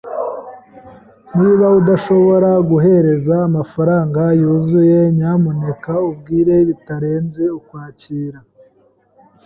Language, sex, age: Kinyarwanda, male, 19-29